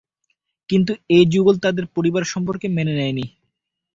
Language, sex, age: Bengali, male, 19-29